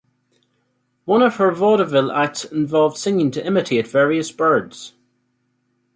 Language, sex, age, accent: English, male, 19-29, Northern Irish